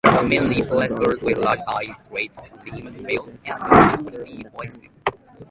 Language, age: English, 19-29